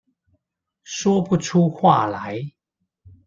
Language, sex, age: Chinese, male, 40-49